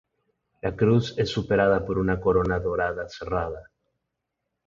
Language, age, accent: Spanish, 40-49, México